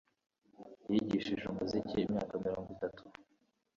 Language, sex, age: Kinyarwanda, male, 19-29